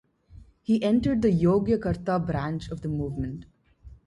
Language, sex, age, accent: English, female, 19-29, India and South Asia (India, Pakistan, Sri Lanka)